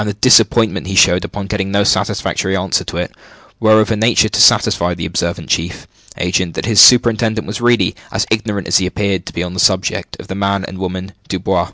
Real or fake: real